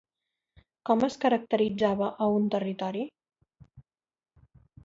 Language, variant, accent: Catalan, Central, central